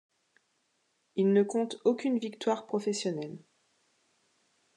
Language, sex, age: French, female, 30-39